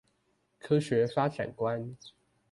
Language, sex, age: Chinese, male, 19-29